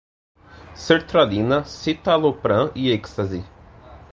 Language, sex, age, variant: Portuguese, male, 19-29, Portuguese (Brasil)